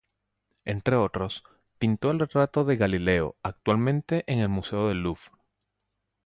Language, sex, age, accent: Spanish, male, 40-49, Caribe: Cuba, Venezuela, Puerto Rico, República Dominicana, Panamá, Colombia caribeña, México caribeño, Costa del golfo de México